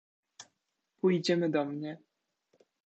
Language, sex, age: Polish, male, 19-29